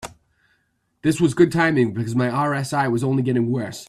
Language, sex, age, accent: English, male, 30-39, United States English